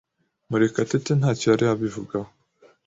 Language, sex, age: Kinyarwanda, male, 19-29